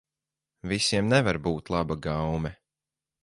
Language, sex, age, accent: Latvian, male, 19-29, Riga